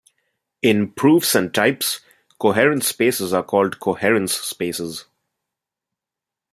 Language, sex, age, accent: English, male, 19-29, India and South Asia (India, Pakistan, Sri Lanka)